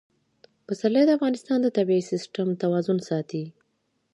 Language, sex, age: Pashto, female, 19-29